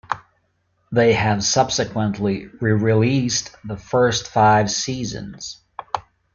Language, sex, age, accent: English, male, 40-49, United States English